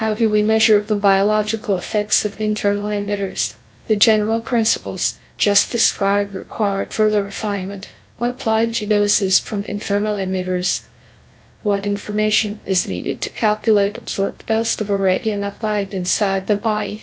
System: TTS, GlowTTS